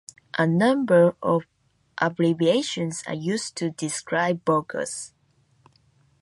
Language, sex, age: English, female, 19-29